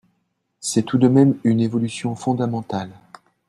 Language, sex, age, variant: French, male, 40-49, Français de métropole